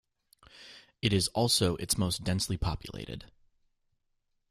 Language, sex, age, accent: English, male, 30-39, United States English